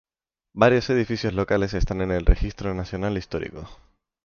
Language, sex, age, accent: Spanish, male, 19-29, España: Centro-Sur peninsular (Madrid, Toledo, Castilla-La Mancha); España: Islas Canarias